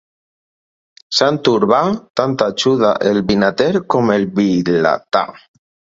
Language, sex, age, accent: Catalan, male, 30-39, apitxat